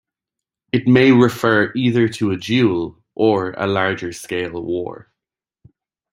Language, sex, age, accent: English, male, 19-29, Irish English